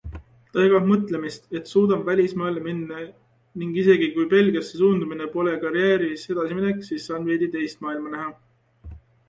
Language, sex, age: Estonian, male, 19-29